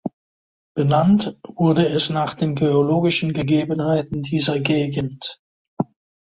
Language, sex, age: German, male, 70-79